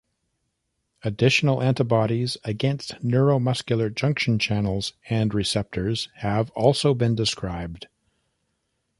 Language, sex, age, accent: English, male, 50-59, Canadian English